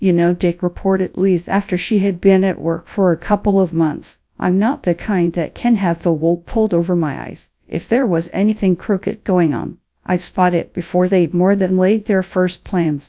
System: TTS, GradTTS